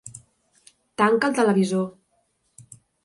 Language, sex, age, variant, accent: Catalan, female, 30-39, Central, central